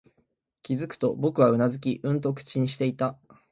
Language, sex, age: Japanese, male, 19-29